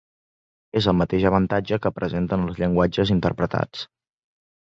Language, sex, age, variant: Catalan, male, 19-29, Central